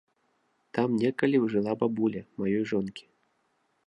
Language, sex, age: Belarusian, male, 30-39